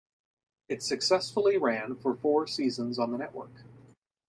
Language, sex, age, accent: English, male, 30-39, United States English